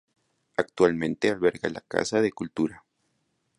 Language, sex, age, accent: Spanish, male, 19-29, Andino-Pacífico: Colombia, Perú, Ecuador, oeste de Bolivia y Venezuela andina